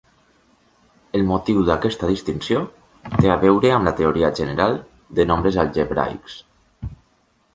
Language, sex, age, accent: Catalan, male, 19-29, valencià